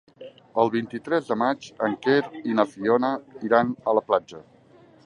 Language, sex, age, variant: Catalan, male, 50-59, Central